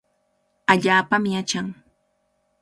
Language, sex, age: Cajatambo North Lima Quechua, female, 19-29